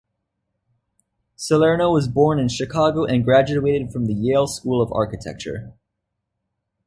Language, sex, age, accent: English, male, under 19, United States English